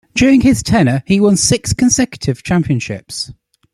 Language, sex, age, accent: English, male, 19-29, England English